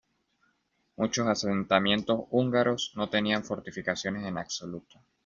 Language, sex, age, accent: Spanish, male, 19-29, Caribe: Cuba, Venezuela, Puerto Rico, República Dominicana, Panamá, Colombia caribeña, México caribeño, Costa del golfo de México